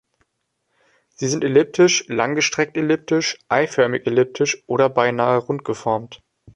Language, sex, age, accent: German, male, under 19, Deutschland Deutsch